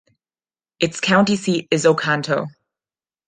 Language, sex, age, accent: English, female, 30-39, United States English